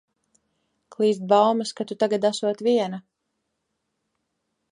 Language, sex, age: Latvian, female, 19-29